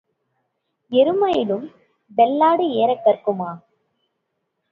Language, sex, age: Tamil, female, 19-29